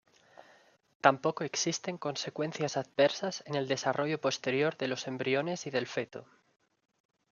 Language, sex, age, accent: Spanish, male, 19-29, España: Norte peninsular (Asturias, Castilla y León, Cantabria, País Vasco, Navarra, Aragón, La Rioja, Guadalajara, Cuenca)